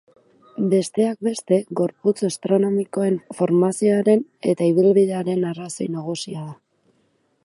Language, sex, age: Basque, female, 19-29